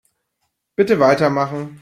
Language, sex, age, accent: German, male, 30-39, Deutschland Deutsch